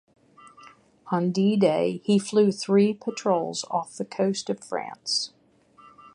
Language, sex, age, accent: English, female, 60-69, United States English